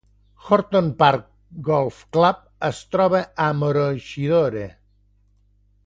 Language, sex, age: Catalan, male, 50-59